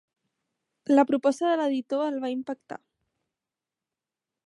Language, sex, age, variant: Catalan, female, 19-29, Central